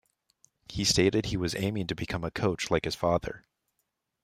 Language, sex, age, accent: English, male, 19-29, United States English